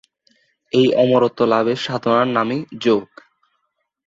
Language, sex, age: Bengali, male, 19-29